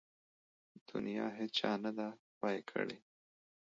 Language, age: Pashto, 30-39